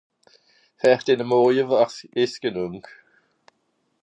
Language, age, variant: Swiss German, 50-59, Nordniederàlemmànisch (Rishoffe, Zàwere, Bùsswìller, Hawenau, Brüemt, Stroossbùri, Molse, Dàmbàch, Schlettstàtt, Pfàlzbùri usw.)